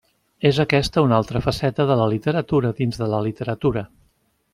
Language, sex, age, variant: Catalan, male, 50-59, Central